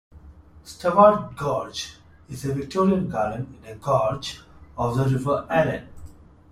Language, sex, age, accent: English, male, 30-39, India and South Asia (India, Pakistan, Sri Lanka)